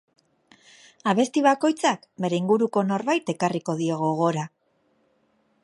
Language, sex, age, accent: Basque, female, 40-49, Mendebalekoa (Araba, Bizkaia, Gipuzkoako mendebaleko herri batzuk)